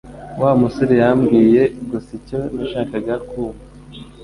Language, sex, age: Kinyarwanda, male, 30-39